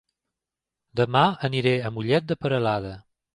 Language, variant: Catalan, Septentrional